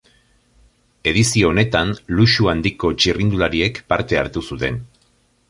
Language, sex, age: Basque, male, 50-59